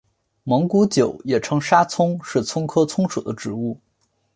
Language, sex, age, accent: Chinese, male, 19-29, 出生地：辽宁省